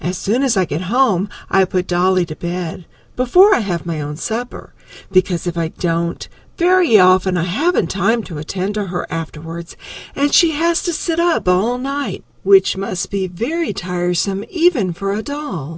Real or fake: real